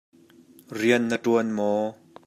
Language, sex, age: Hakha Chin, male, 30-39